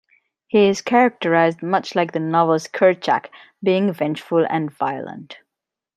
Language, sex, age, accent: English, female, 40-49, United States English